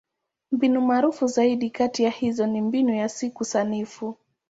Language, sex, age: Swahili, female, 19-29